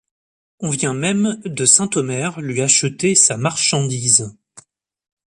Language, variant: French, Français de métropole